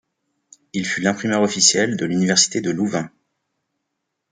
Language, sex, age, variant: French, male, 40-49, Français de métropole